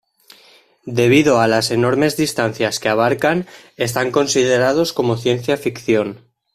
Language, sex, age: Spanish, male, 19-29